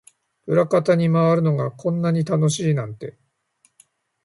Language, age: Japanese, 50-59